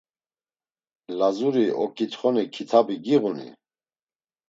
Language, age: Laz, 50-59